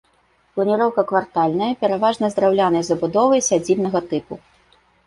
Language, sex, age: Belarusian, female, 30-39